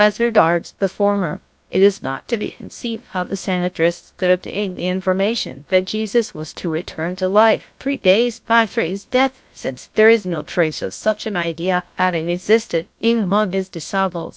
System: TTS, GlowTTS